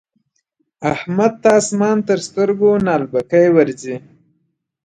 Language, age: Pashto, 19-29